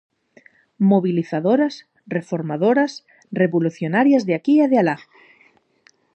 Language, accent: Galician, Normativo (estándar)